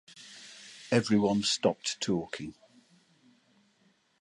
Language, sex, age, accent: English, male, 70-79, England English